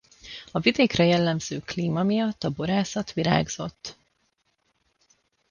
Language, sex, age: Hungarian, female, 30-39